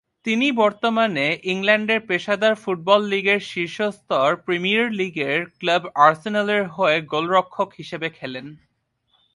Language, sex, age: Bengali, male, 19-29